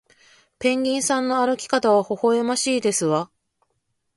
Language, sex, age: Japanese, female, 40-49